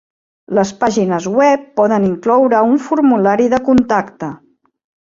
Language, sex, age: Catalan, female, 40-49